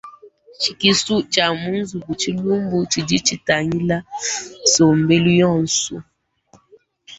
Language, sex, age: Luba-Lulua, female, 19-29